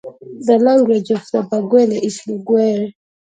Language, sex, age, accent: English, female, 19-29, United States English